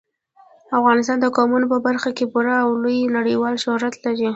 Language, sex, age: Pashto, female, under 19